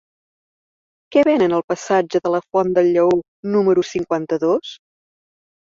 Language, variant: Catalan, Central